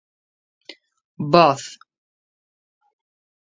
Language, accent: Galician, Normativo (estándar)